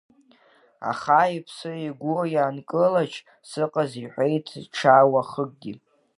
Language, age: Abkhazian, under 19